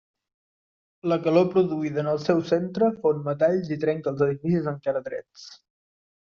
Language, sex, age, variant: Catalan, male, 19-29, Central